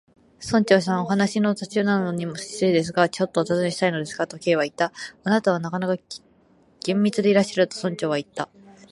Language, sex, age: Japanese, female, 19-29